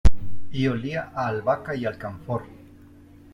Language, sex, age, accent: Spanish, male, 40-49, Andino-Pacífico: Colombia, Perú, Ecuador, oeste de Bolivia y Venezuela andina